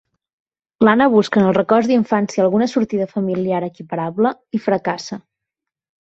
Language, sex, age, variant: Catalan, female, 19-29, Central